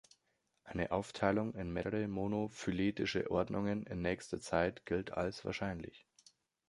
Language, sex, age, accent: German, male, 19-29, Deutschland Deutsch